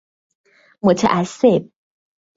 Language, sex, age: Persian, female, 19-29